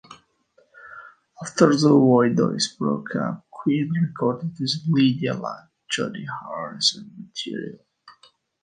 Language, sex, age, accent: English, male, 19-29, United States English